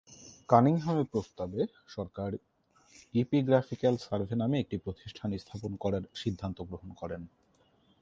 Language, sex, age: Bengali, male, 19-29